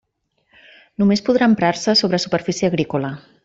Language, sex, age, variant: Catalan, female, 40-49, Central